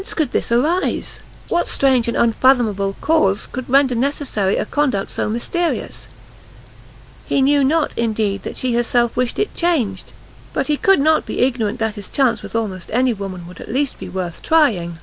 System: none